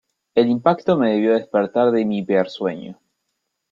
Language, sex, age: Spanish, male, 19-29